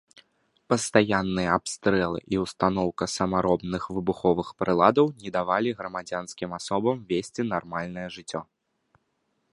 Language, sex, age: Belarusian, male, 19-29